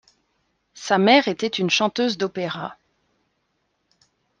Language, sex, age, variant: French, female, 30-39, Français de métropole